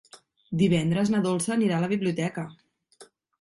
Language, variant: Catalan, Central